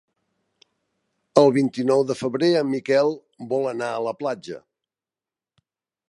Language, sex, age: Catalan, male, 60-69